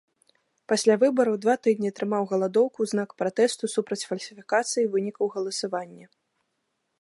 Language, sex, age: Belarusian, female, 19-29